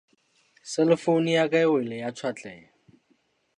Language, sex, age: Southern Sotho, male, 30-39